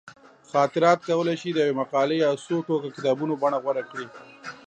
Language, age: Pashto, 40-49